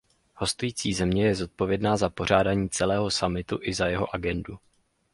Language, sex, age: Czech, male, 19-29